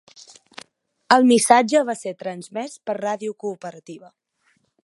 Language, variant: Catalan, Central